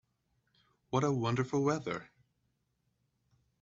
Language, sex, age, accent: English, male, 30-39, United States English